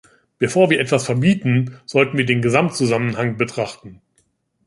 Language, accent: German, Deutschland Deutsch